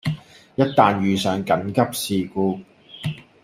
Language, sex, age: Cantonese, male, 30-39